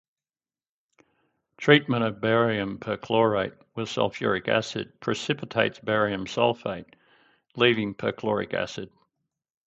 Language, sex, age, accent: English, male, 60-69, Australian English